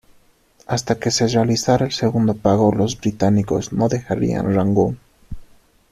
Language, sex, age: Spanish, male, 19-29